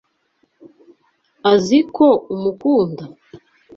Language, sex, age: Kinyarwanda, female, 19-29